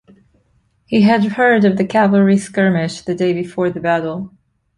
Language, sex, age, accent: English, female, 30-39, United States English